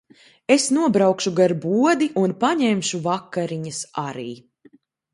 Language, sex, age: Latvian, female, 19-29